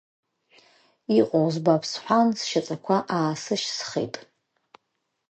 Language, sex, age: Abkhazian, female, 30-39